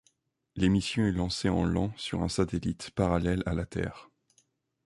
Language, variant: French, Français de métropole